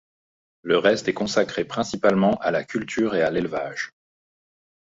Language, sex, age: French, male, 30-39